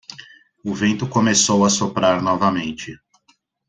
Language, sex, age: Portuguese, male, 30-39